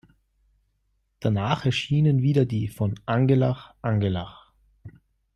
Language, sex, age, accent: German, male, 19-29, Österreichisches Deutsch